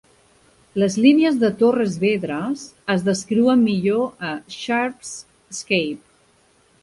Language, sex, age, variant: Catalan, female, 40-49, Central